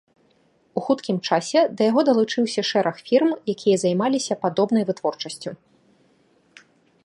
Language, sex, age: Belarusian, female, 19-29